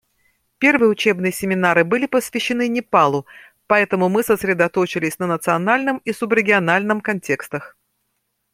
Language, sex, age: Russian, female, 50-59